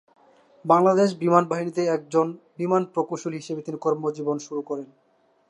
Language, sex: Bengali, male